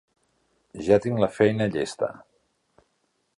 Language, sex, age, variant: Catalan, male, 50-59, Central